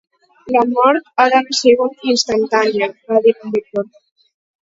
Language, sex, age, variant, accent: Catalan, female, under 19, Alacantí, valencià